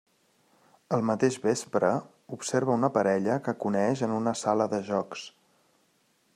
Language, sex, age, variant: Catalan, male, 30-39, Central